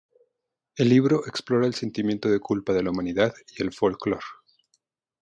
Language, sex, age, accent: Spanish, male, 40-49, México